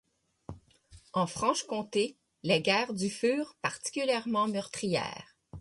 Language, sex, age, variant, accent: French, female, 30-39, Français d'Amérique du Nord, Français du Canada